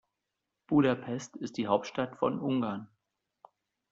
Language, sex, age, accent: German, male, 30-39, Deutschland Deutsch